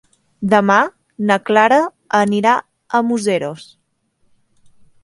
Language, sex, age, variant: Catalan, female, 19-29, Central